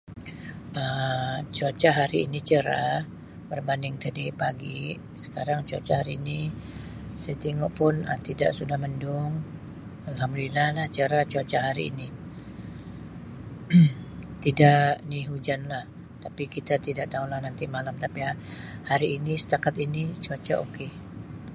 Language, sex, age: Sabah Malay, female, 50-59